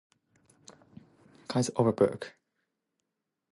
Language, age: English, 19-29